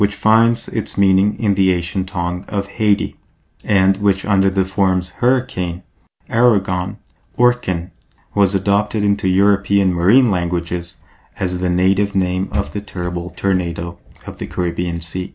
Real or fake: real